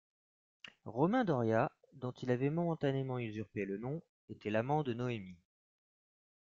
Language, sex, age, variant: French, male, 30-39, Français de métropole